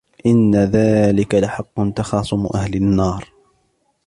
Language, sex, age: Arabic, male, 19-29